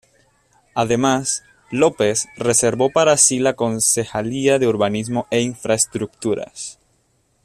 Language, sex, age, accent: Spanish, male, 19-29, Caribe: Cuba, Venezuela, Puerto Rico, República Dominicana, Panamá, Colombia caribeña, México caribeño, Costa del golfo de México